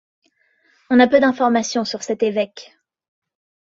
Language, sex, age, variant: French, female, 19-29, Français de métropole